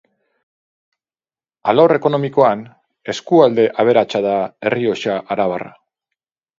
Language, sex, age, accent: Basque, male, 40-49, Mendebalekoa (Araba, Bizkaia, Gipuzkoako mendebaleko herri batzuk)